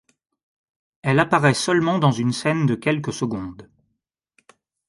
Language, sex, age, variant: French, male, 19-29, Français de métropole